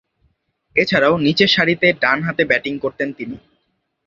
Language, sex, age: Bengali, male, under 19